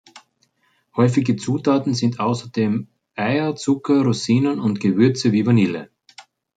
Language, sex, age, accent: German, male, 40-49, Österreichisches Deutsch